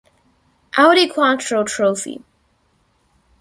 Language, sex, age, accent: English, male, under 19, United States English